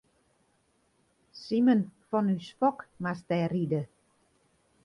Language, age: Western Frisian, 50-59